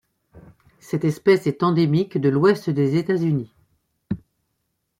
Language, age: French, 60-69